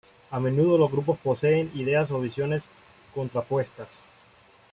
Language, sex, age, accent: Spanish, male, 19-29, América central